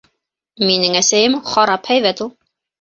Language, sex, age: Bashkir, female, 40-49